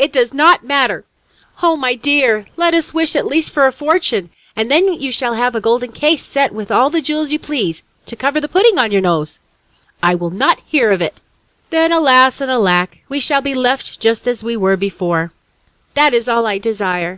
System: none